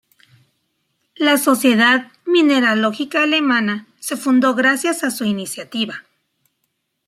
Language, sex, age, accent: Spanish, female, 40-49, México